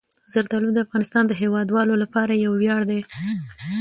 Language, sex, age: Pashto, female, 19-29